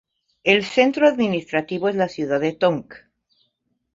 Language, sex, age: Spanish, female, 50-59